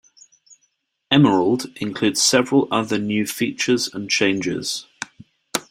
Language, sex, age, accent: English, male, 30-39, England English